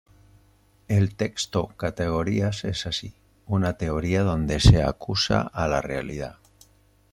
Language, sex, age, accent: Spanish, male, 50-59, España: Centro-Sur peninsular (Madrid, Toledo, Castilla-La Mancha)